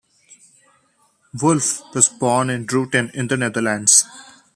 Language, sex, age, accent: English, male, 19-29, India and South Asia (India, Pakistan, Sri Lanka)